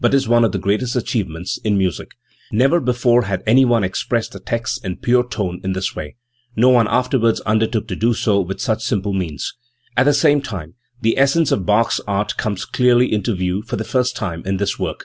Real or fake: real